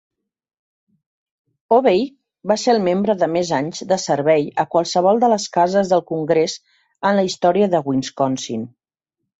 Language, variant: Catalan, Central